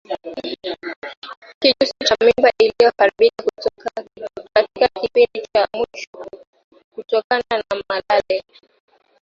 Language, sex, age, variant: Swahili, female, 19-29, Kiswahili cha Bara ya Kenya